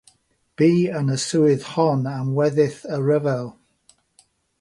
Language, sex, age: Welsh, male, 60-69